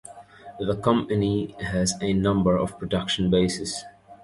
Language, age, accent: English, 19-29, England English